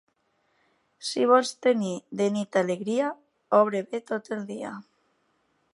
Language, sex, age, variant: Catalan, female, 19-29, Tortosí